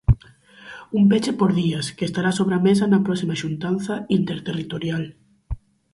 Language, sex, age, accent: Galician, female, under 19, Normativo (estándar)